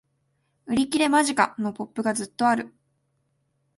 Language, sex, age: Japanese, female, 19-29